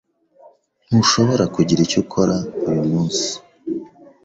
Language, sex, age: Kinyarwanda, male, 19-29